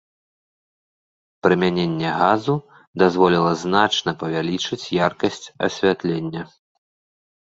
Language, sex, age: Belarusian, male, 30-39